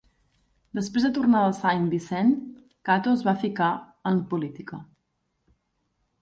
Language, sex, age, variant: Catalan, female, 19-29, Central